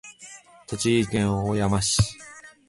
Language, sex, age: Japanese, male, 19-29